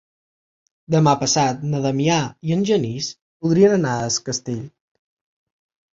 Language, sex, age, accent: Catalan, male, 19-29, central; septentrional